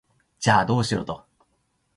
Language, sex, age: Japanese, male, 19-29